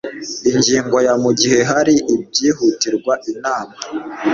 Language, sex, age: Kinyarwanda, male, 19-29